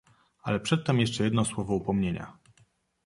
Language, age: Polish, 40-49